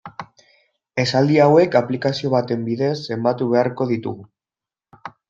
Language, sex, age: Basque, male, 19-29